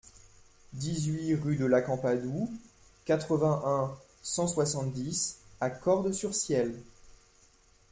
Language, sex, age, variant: French, male, 19-29, Français de métropole